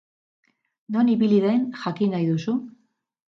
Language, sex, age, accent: Basque, female, 50-59, Mendebalekoa (Araba, Bizkaia, Gipuzkoako mendebaleko herri batzuk)